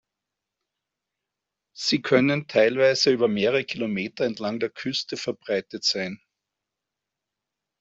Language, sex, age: German, male, 50-59